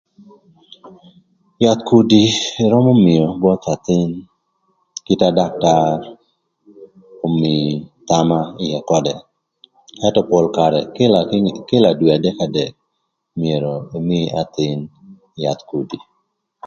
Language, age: Thur, 40-49